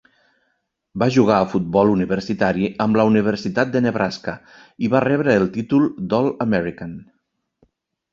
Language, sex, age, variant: Catalan, male, 40-49, Nord-Occidental